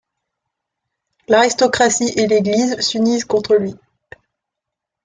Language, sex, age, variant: French, female, 19-29, Français de métropole